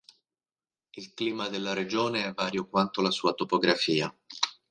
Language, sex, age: Italian, male, 30-39